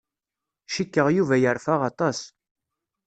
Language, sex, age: Kabyle, male, 30-39